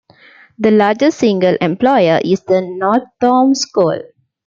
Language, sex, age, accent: English, female, 19-29, India and South Asia (India, Pakistan, Sri Lanka)